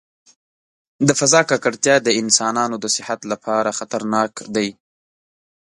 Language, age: Pashto, 19-29